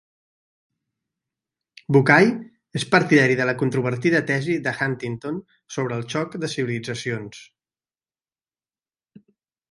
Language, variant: Catalan, Central